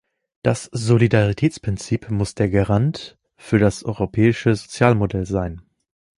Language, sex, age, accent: German, male, 19-29, Deutschland Deutsch